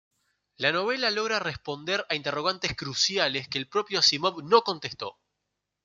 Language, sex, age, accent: Spanish, male, 19-29, Rioplatense: Argentina, Uruguay, este de Bolivia, Paraguay